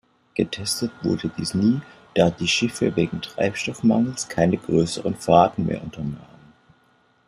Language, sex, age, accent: German, male, 30-39, Deutschland Deutsch